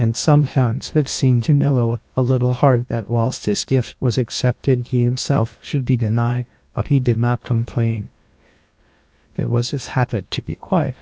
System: TTS, GlowTTS